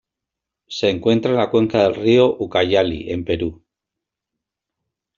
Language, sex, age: Spanish, male, 50-59